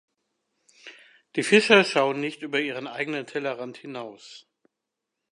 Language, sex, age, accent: German, male, 60-69, Deutschland Deutsch